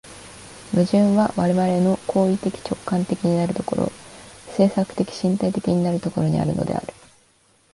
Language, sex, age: Japanese, female, 19-29